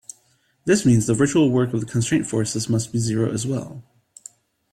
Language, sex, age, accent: English, male, 30-39, United States English